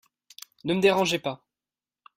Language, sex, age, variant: French, male, 19-29, Français de métropole